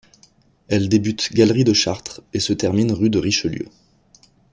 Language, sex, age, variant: French, male, 30-39, Français de métropole